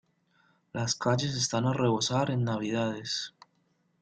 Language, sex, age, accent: Spanish, male, 30-39, Caribe: Cuba, Venezuela, Puerto Rico, República Dominicana, Panamá, Colombia caribeña, México caribeño, Costa del golfo de México